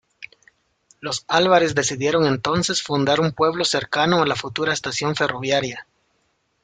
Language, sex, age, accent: Spanish, male, 30-39, América central